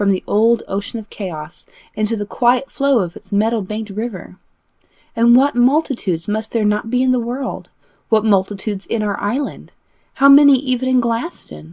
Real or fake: real